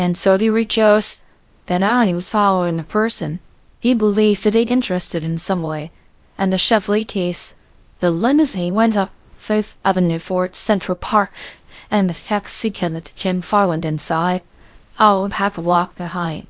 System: TTS, VITS